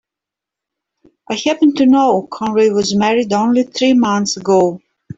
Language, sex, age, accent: English, female, 50-59, Australian English